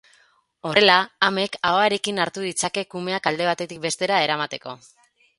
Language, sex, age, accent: Basque, female, 30-39, Mendebalekoa (Araba, Bizkaia, Gipuzkoako mendebaleko herri batzuk)